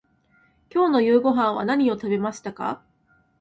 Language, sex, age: Japanese, female, 19-29